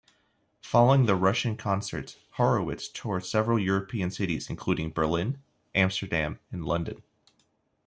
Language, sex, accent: English, male, United States English